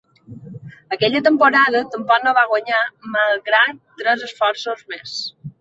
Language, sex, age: Catalan, female, 30-39